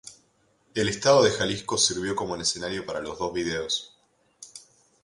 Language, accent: Spanish, Rioplatense: Argentina, Uruguay, este de Bolivia, Paraguay